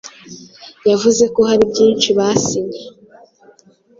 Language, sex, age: Kinyarwanda, female, 19-29